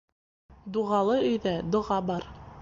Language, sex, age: Bashkir, female, 19-29